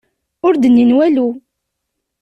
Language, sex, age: Kabyle, female, 19-29